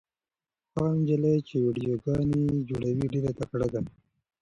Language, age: Pashto, 19-29